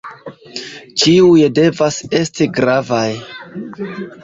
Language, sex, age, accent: Esperanto, male, 30-39, Internacia